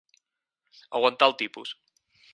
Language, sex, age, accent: Catalan, male, 19-29, Garrotxi